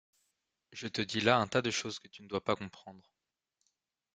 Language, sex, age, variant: French, male, 19-29, Français de métropole